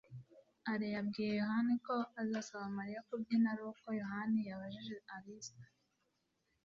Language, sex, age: Kinyarwanda, female, 19-29